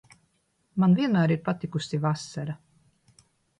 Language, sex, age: Latvian, female, 60-69